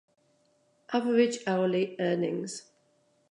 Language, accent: English, England English